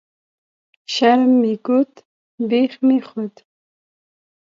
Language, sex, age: Pashto, female, 19-29